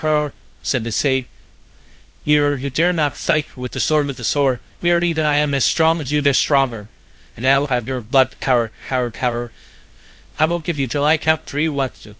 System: TTS, VITS